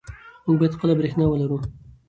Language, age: Pashto, 19-29